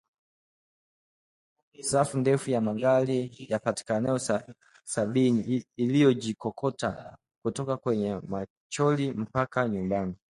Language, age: Swahili, 19-29